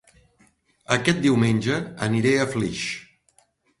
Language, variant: Catalan, Central